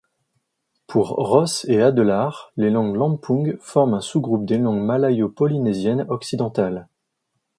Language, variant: French, Français de métropole